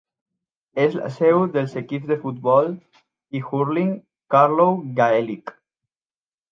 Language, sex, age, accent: Catalan, male, 19-29, valencià